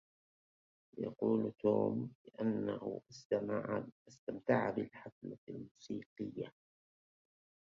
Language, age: Arabic, 40-49